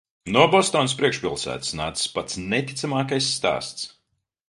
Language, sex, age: Latvian, male, 30-39